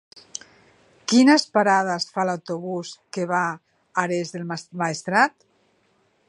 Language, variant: Catalan, Central